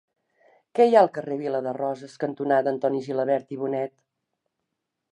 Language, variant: Catalan, Septentrional